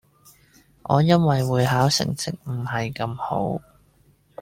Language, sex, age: Cantonese, male, 19-29